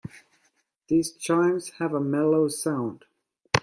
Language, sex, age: English, male, 30-39